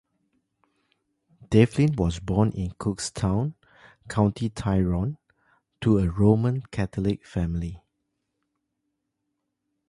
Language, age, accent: English, 30-39, Malaysian English